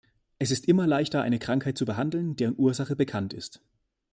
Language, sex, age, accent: German, male, 19-29, Deutschland Deutsch